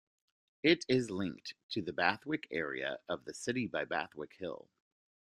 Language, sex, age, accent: English, male, 30-39, United States English